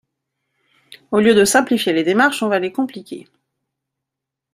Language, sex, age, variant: French, female, 40-49, Français de métropole